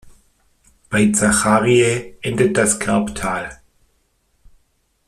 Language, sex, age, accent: German, male, 50-59, Deutschland Deutsch